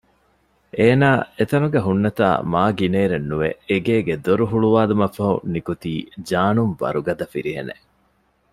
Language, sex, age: Divehi, male, 30-39